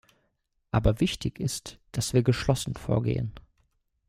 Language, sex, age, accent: German, male, 19-29, Deutschland Deutsch